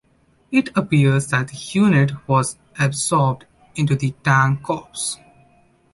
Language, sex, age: English, male, 19-29